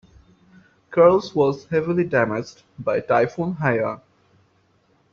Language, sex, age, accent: English, male, 19-29, India and South Asia (India, Pakistan, Sri Lanka)